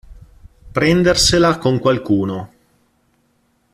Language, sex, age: Italian, male, 40-49